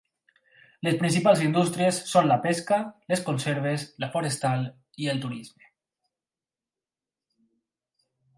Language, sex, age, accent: Catalan, male, 19-29, valencià